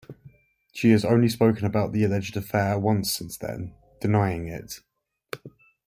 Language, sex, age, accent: English, male, 19-29, England English